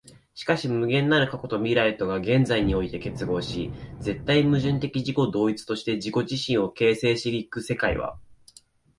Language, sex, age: Japanese, male, 19-29